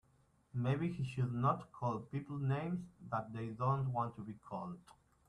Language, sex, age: English, male, 40-49